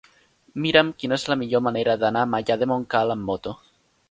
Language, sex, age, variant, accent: Catalan, male, under 19, Nord-Occidental, Tortosí